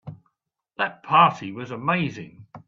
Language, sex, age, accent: English, male, 70-79, England English